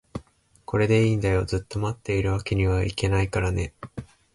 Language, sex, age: Japanese, male, 19-29